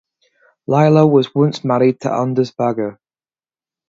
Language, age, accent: English, 19-29, England English